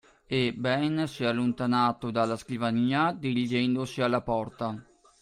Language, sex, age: Italian, male, 40-49